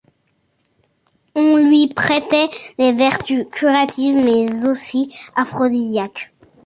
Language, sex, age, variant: French, male, under 19, Français de métropole